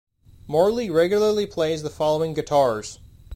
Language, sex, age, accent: English, male, 30-39, United States English